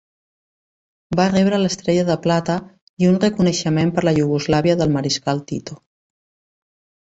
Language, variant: Catalan, Central